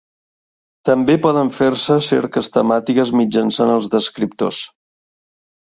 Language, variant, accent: Catalan, Central, central